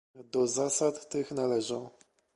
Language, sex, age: Polish, male, 30-39